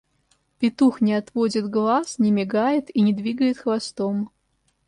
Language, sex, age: Russian, female, 30-39